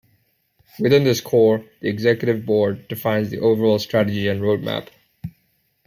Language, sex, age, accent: English, male, 19-29, Canadian English